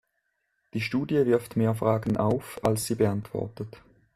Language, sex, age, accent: German, male, 30-39, Schweizerdeutsch